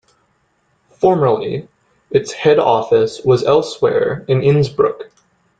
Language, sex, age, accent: English, male, 19-29, United States English